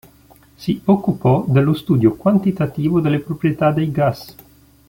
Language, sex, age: Italian, male, 19-29